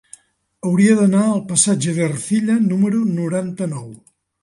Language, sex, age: Catalan, male, 60-69